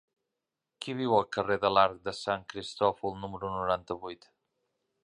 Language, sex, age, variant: Catalan, male, 50-59, Central